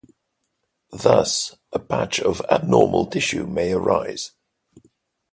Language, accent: English, England English